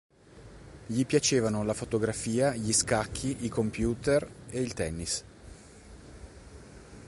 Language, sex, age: Italian, male, 40-49